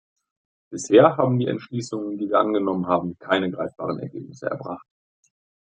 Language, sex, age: German, male, 19-29